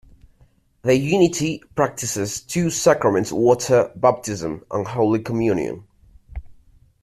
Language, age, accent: English, 19-29, England English